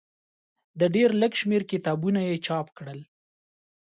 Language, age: Pashto, 30-39